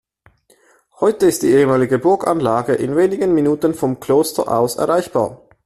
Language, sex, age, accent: German, male, 19-29, Schweizerdeutsch